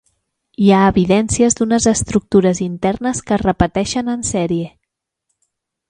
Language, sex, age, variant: Catalan, female, 30-39, Central